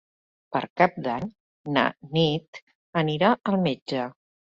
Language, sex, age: Catalan, female, 60-69